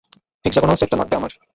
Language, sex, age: Bengali, male, 19-29